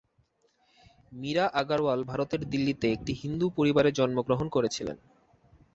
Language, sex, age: Bengali, male, 19-29